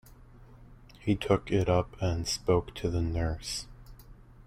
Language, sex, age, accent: English, male, under 19, United States English